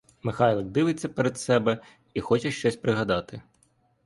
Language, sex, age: Ukrainian, male, 19-29